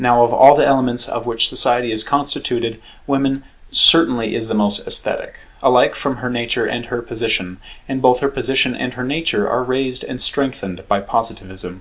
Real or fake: real